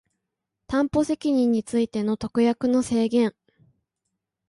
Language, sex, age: Japanese, female, 19-29